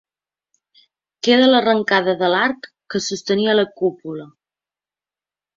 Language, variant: Catalan, Central